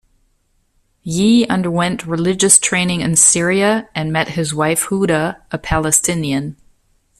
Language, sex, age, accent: English, female, 50-59, United States English